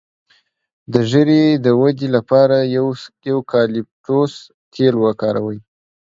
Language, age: Pashto, under 19